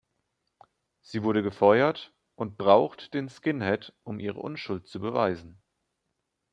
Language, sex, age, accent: German, male, 19-29, Deutschland Deutsch